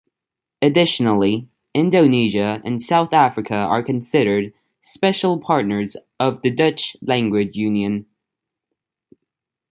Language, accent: English, United States English